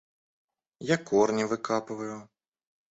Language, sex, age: Russian, male, 19-29